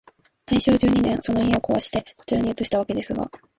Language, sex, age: Japanese, female, 19-29